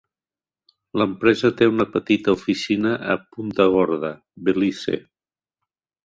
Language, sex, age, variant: Catalan, male, 60-69, Central